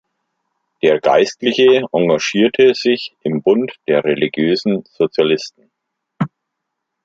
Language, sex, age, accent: German, male, 50-59, Deutschland Deutsch